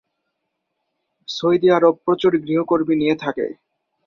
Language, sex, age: Bengali, male, 19-29